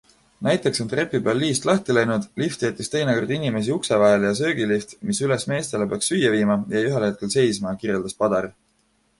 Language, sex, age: Estonian, male, 19-29